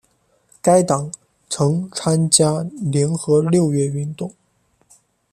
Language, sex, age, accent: Chinese, male, 19-29, 出生地：湖北省